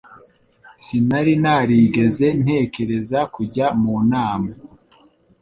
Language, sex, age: Kinyarwanda, male, 19-29